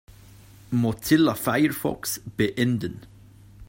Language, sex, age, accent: German, male, 30-39, Schweizerdeutsch